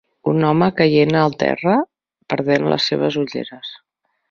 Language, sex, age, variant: Catalan, female, 40-49, Central